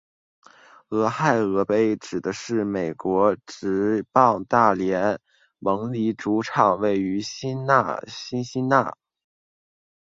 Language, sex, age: Chinese, male, 19-29